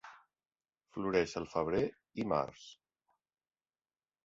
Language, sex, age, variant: Catalan, male, 40-49, Central